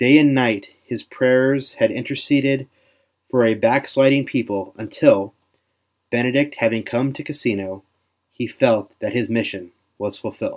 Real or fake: real